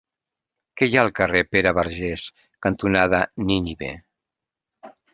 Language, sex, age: Catalan, male, 50-59